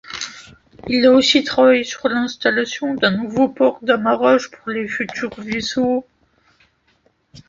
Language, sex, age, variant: French, male, under 19, Français de métropole